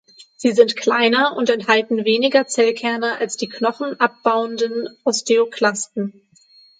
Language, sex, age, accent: German, female, 19-29, Deutschland Deutsch; Hochdeutsch